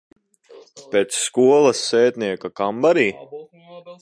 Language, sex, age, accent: Latvian, male, under 19, Kurzeme